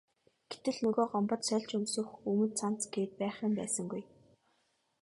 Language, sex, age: Mongolian, female, 19-29